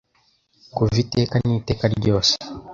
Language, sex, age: Kinyarwanda, male, under 19